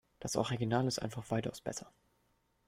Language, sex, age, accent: German, male, under 19, Deutschland Deutsch